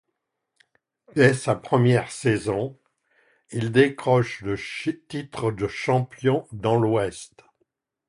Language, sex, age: French, male, 70-79